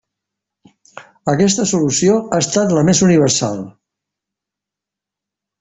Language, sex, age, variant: Catalan, male, 60-69, Central